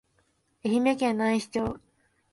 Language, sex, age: Japanese, female, 19-29